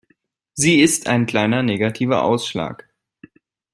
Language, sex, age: German, male, 19-29